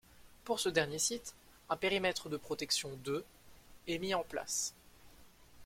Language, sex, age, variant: French, male, 19-29, Français de métropole